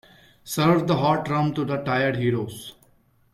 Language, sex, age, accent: English, male, 19-29, India and South Asia (India, Pakistan, Sri Lanka)